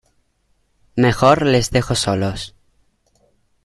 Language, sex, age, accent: Spanish, male, under 19, España: Sur peninsular (Andalucia, Extremadura, Murcia)